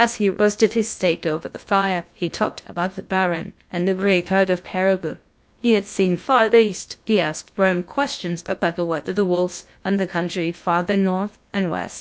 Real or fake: fake